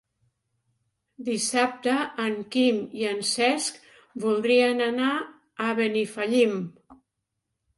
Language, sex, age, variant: Catalan, female, 60-69, Central